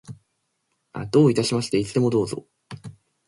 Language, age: Japanese, 19-29